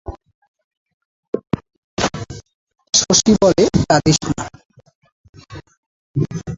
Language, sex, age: Bengali, male, 19-29